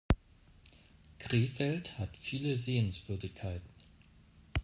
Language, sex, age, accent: German, male, 40-49, Deutschland Deutsch